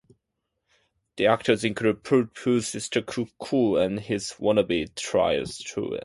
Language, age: English, 19-29